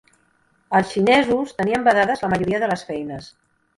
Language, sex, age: Catalan, female, 50-59